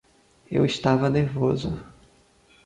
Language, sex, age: Portuguese, male, 30-39